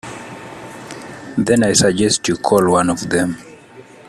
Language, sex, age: English, male, 19-29